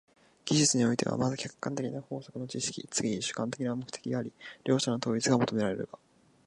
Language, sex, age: Japanese, male, 19-29